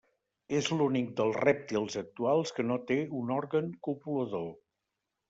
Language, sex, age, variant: Catalan, male, 60-69, Septentrional